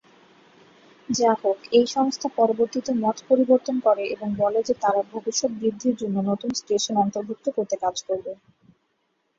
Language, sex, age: Bengali, female, 19-29